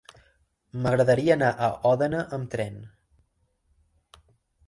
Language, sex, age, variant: Catalan, male, 19-29, Central